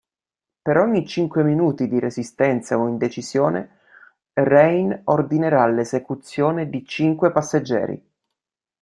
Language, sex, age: Italian, male, 19-29